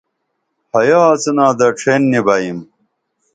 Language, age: Dameli, 50-59